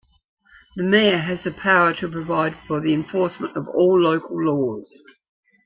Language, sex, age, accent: English, female, 60-69, Australian English